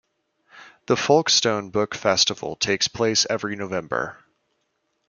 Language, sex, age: English, male, 19-29